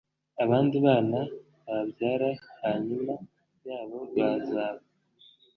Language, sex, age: Kinyarwanda, male, 19-29